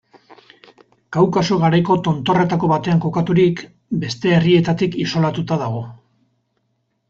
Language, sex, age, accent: Basque, male, 50-59, Erdialdekoa edo Nafarra (Gipuzkoa, Nafarroa)